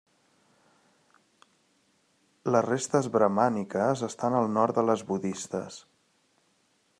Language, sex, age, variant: Catalan, male, 30-39, Central